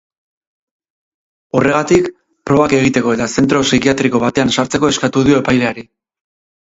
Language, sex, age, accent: Basque, male, 30-39, Erdialdekoa edo Nafarra (Gipuzkoa, Nafarroa)